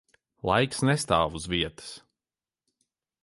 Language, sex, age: Latvian, male, 30-39